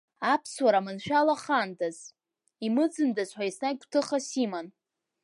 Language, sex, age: Abkhazian, female, under 19